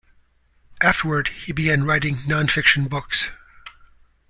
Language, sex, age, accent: English, male, 50-59, United States English